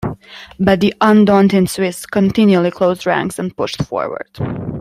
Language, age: English, 19-29